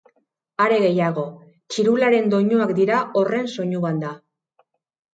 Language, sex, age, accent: Basque, female, 40-49, Erdialdekoa edo Nafarra (Gipuzkoa, Nafarroa)